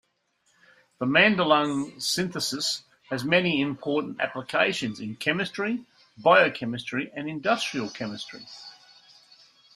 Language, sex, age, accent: English, male, 50-59, Australian English